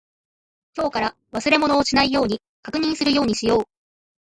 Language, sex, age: Japanese, female, 19-29